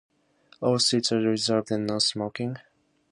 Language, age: English, 19-29